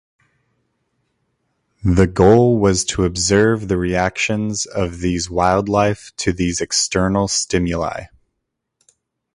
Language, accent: English, United States English